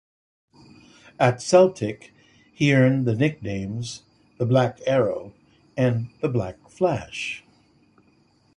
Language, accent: English, United States English